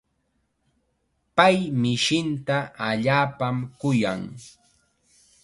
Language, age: Chiquián Ancash Quechua, 19-29